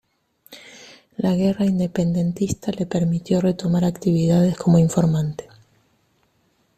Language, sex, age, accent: Spanish, female, 40-49, Rioplatense: Argentina, Uruguay, este de Bolivia, Paraguay